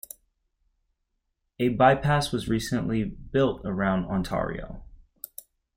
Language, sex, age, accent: English, male, 19-29, United States English